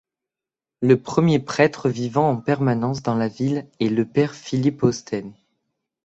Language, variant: French, Français de métropole